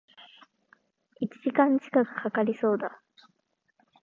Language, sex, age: Japanese, female, under 19